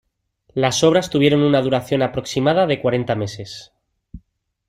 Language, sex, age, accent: Spanish, male, 30-39, España: Sur peninsular (Andalucia, Extremadura, Murcia)